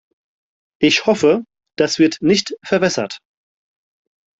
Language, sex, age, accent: German, male, 30-39, Deutschland Deutsch